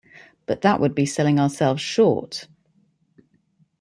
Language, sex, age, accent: English, female, 50-59, England English